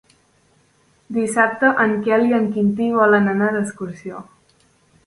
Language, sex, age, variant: Catalan, male, 50-59, Septentrional